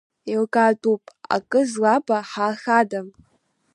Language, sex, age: Abkhazian, female, under 19